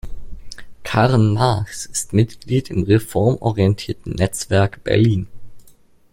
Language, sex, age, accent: German, male, under 19, Deutschland Deutsch